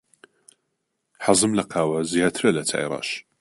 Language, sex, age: Central Kurdish, male, 30-39